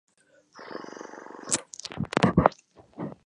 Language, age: Japanese, under 19